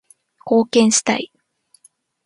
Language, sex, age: Japanese, female, 19-29